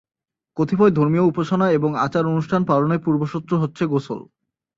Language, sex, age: Bengali, male, 19-29